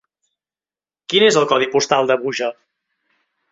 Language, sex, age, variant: Catalan, male, 30-39, Central